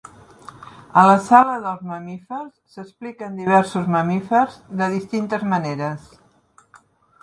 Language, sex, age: Catalan, female, 60-69